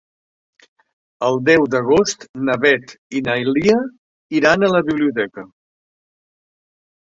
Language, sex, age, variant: Catalan, male, 60-69, Central